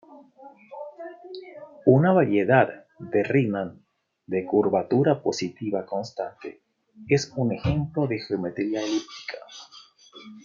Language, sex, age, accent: Spanish, male, 40-49, Caribe: Cuba, Venezuela, Puerto Rico, República Dominicana, Panamá, Colombia caribeña, México caribeño, Costa del golfo de México